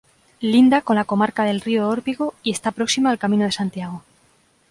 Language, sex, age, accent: Spanish, female, 30-39, España: Centro-Sur peninsular (Madrid, Toledo, Castilla-La Mancha)